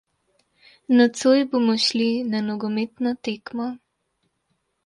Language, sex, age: Slovenian, female, 19-29